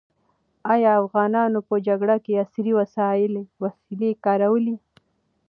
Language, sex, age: Pashto, female, 19-29